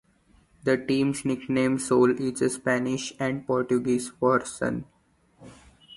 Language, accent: English, India and South Asia (India, Pakistan, Sri Lanka)